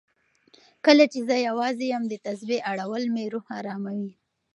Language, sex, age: Pashto, female, 19-29